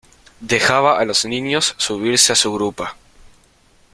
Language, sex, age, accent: Spanish, male, under 19, Rioplatense: Argentina, Uruguay, este de Bolivia, Paraguay